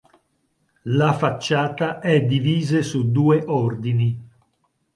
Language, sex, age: Italian, male, 50-59